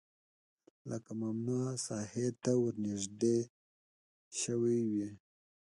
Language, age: Pashto, 19-29